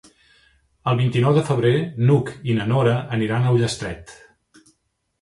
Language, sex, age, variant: Catalan, male, 40-49, Central